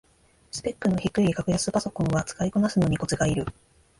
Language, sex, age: Japanese, female, 19-29